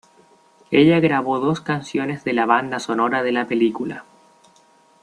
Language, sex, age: Spanish, male, 19-29